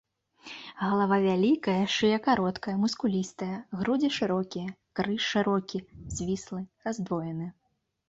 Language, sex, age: Belarusian, female, 19-29